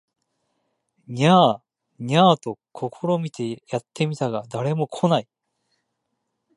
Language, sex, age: Japanese, male, 30-39